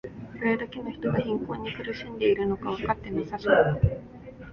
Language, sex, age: Japanese, female, 19-29